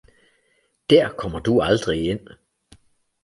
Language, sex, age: Danish, male, 40-49